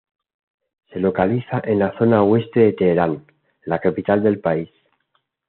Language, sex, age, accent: Spanish, male, 50-59, España: Centro-Sur peninsular (Madrid, Toledo, Castilla-La Mancha)